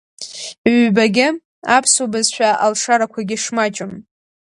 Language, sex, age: Abkhazian, female, under 19